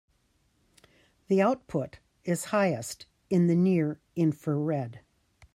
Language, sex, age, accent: English, female, 60-69, United States English